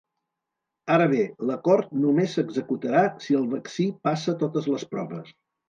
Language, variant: Catalan, Central